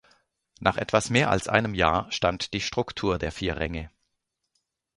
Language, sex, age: German, male, 40-49